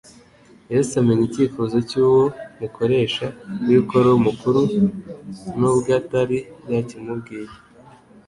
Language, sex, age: Kinyarwanda, male, 30-39